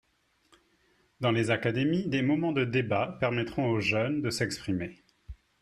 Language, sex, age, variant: French, male, 40-49, Français de métropole